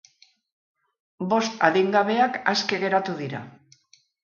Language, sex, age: Basque, female, 60-69